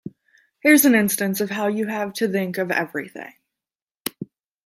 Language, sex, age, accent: English, female, 19-29, United States English